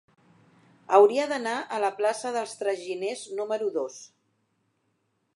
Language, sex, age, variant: Catalan, female, 50-59, Central